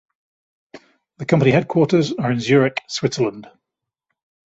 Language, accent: English, England English